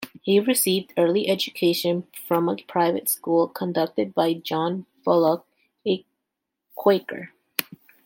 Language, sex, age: English, female, 19-29